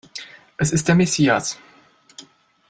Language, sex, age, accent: German, male, 19-29, Deutschland Deutsch